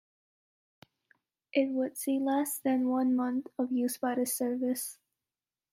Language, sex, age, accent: English, female, under 19, United States English